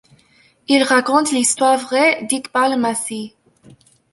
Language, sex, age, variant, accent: French, female, 19-29, Français d'Amérique du Nord, Français du Canada